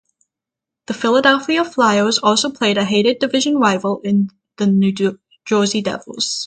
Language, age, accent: English, under 19, United States English